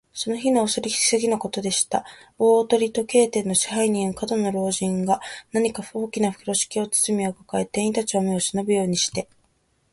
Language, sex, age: Japanese, female, 19-29